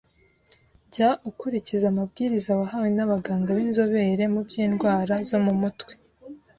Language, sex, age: Kinyarwanda, female, 19-29